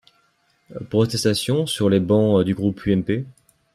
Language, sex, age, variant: French, male, 19-29, Français de métropole